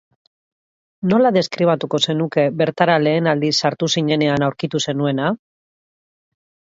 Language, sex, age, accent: Basque, female, 40-49, Mendebalekoa (Araba, Bizkaia, Gipuzkoako mendebaleko herri batzuk)